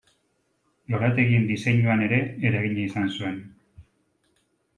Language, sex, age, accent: Basque, male, 40-49, Mendebalekoa (Araba, Bizkaia, Gipuzkoako mendebaleko herri batzuk)